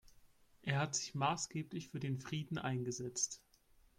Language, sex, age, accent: German, male, 30-39, Deutschland Deutsch